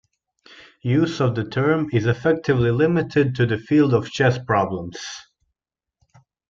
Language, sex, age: English, male, 19-29